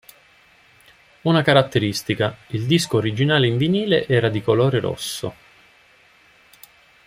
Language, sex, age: Italian, male, 50-59